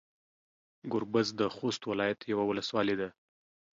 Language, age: Pashto, 19-29